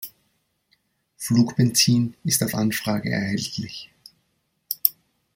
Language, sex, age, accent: German, male, 40-49, Österreichisches Deutsch